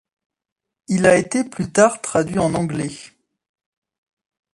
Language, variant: French, Français de métropole